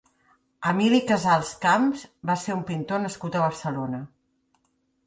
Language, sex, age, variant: Catalan, female, 50-59, Central